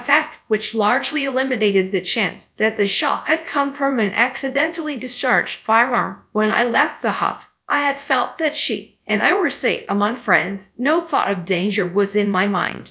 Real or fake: fake